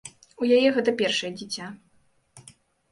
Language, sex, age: Belarusian, female, 19-29